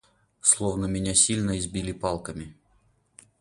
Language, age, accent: Russian, 19-29, Русский